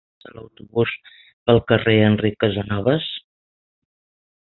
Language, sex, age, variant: Catalan, female, 60-69, Central